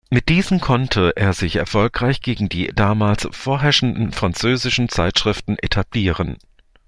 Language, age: German, 30-39